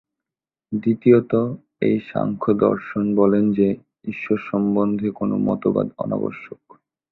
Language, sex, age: Bengali, male, 19-29